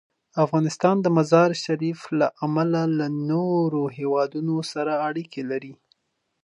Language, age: Pashto, 19-29